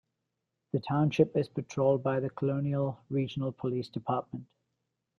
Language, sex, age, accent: English, male, 30-39, Australian English